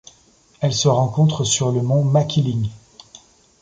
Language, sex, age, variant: French, male, 30-39, Français de métropole